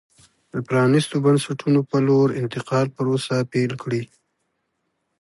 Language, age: Pashto, 30-39